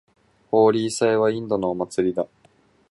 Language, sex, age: Japanese, male, 19-29